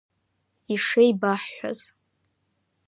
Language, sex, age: Abkhazian, female, under 19